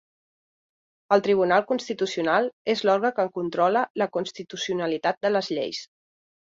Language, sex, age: Catalan, female, 30-39